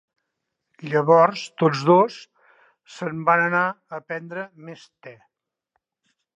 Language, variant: Catalan, Central